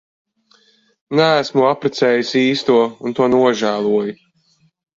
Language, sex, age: Latvian, male, 30-39